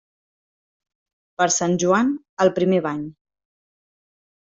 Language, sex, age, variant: Catalan, female, 30-39, Central